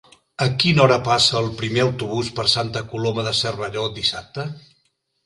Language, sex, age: Catalan, male, 70-79